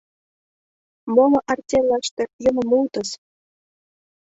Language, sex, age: Mari, female, 19-29